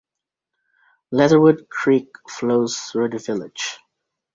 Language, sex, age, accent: English, male, under 19, England English